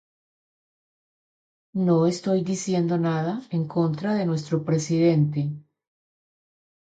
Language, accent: Spanish, Andino-Pacífico: Colombia, Perú, Ecuador, oeste de Bolivia y Venezuela andina